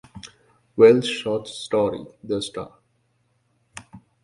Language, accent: English, United States English